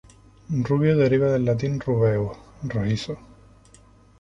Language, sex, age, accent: Spanish, male, 19-29, España: Islas Canarias